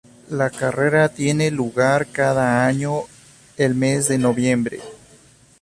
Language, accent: Spanish, México